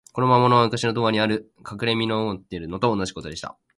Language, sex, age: Japanese, male, 19-29